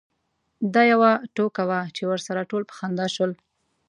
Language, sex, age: Pashto, female, 19-29